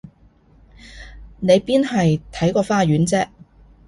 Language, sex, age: Cantonese, female, 30-39